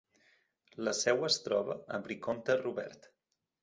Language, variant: Catalan, Central